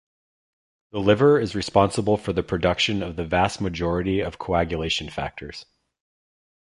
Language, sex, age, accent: English, male, 30-39, United States English